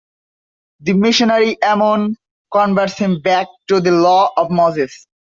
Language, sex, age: English, male, under 19